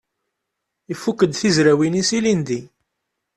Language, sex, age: Kabyle, male, 30-39